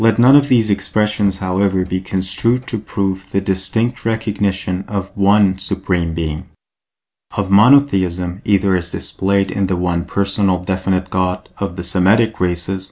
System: none